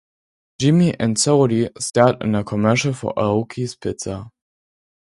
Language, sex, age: English, male, under 19